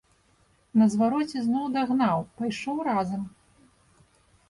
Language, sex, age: Belarusian, female, 30-39